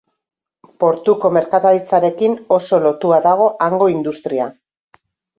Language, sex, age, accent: Basque, female, 50-59, Mendebalekoa (Araba, Bizkaia, Gipuzkoako mendebaleko herri batzuk)